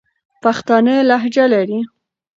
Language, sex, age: Pashto, female, under 19